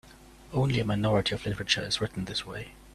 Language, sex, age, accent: English, male, 30-39, England English